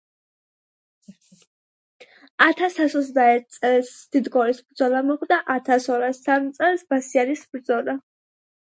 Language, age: Georgian, 40-49